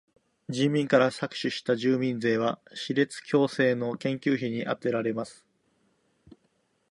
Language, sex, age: Japanese, male, 40-49